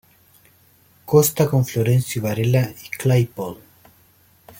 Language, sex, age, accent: Spanish, male, 30-39, Chileno: Chile, Cuyo